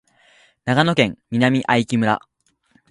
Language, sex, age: Japanese, male, 19-29